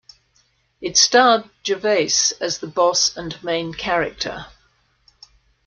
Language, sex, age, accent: English, female, 50-59, Australian English